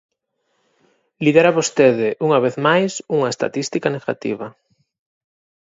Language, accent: Galician, Atlántico (seseo e gheada)